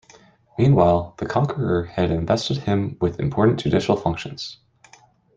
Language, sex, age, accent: English, male, 30-39, United States English